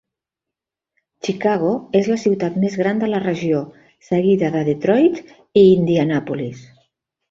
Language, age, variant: Catalan, 50-59, Central